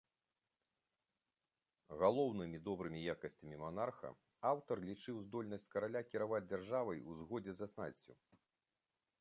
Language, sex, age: Belarusian, male, 50-59